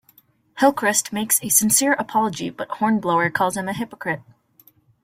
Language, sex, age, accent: English, female, under 19, United States English